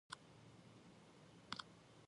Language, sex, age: English, female, 19-29